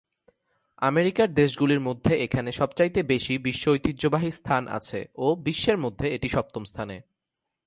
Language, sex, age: Bengali, male, 19-29